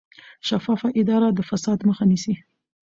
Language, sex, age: Pashto, female, 19-29